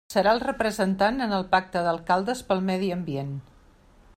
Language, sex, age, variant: Catalan, female, 60-69, Central